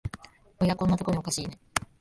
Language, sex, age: Japanese, female, 19-29